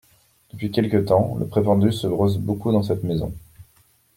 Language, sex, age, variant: French, male, 19-29, Français de métropole